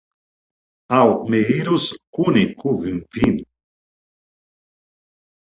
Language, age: Esperanto, 60-69